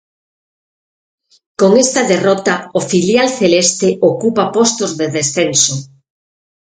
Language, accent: Galician, Central (gheada); Oriental (común en zona oriental)